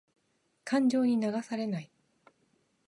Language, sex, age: Japanese, female, 50-59